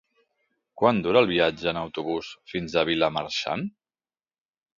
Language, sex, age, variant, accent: Catalan, male, 40-49, Central, central